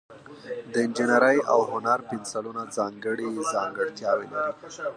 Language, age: Pashto, 19-29